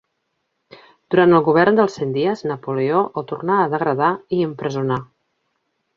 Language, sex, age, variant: Catalan, female, 40-49, Central